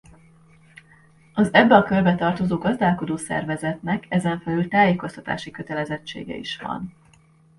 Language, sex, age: Hungarian, female, 40-49